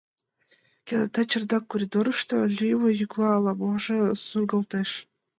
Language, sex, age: Mari, female, 19-29